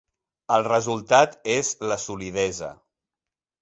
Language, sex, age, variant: Catalan, male, 40-49, Central